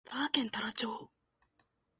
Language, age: Japanese, 19-29